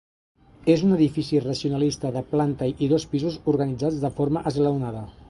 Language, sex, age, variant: Catalan, male, 50-59, Central